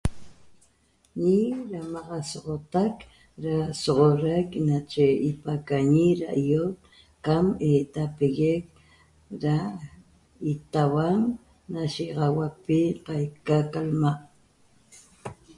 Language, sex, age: Toba, female, 50-59